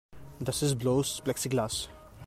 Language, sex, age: German, male, 30-39